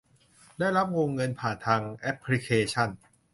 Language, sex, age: Thai, male, 19-29